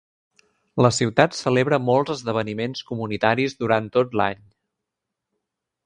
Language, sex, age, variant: Catalan, male, 19-29, Central